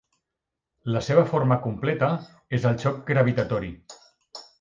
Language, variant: Catalan, Central